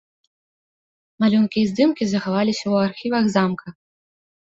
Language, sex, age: Belarusian, female, 19-29